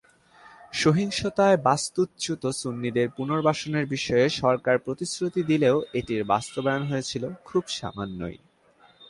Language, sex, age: Bengali, male, 19-29